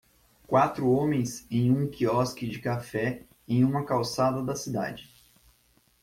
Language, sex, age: Portuguese, male, 19-29